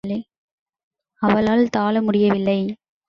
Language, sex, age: Tamil, female, under 19